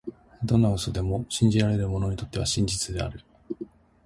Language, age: Japanese, 30-39